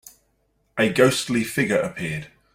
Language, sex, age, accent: English, male, 30-39, England English